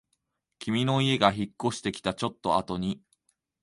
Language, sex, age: Japanese, male, 19-29